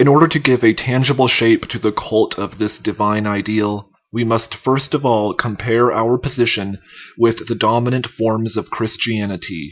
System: none